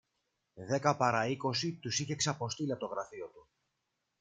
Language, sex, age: Greek, male, 30-39